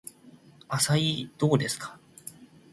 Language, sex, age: Japanese, male, 19-29